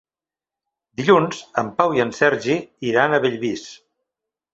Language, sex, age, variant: Catalan, male, 60-69, Central